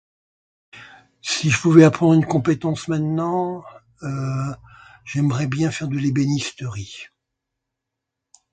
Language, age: French, 70-79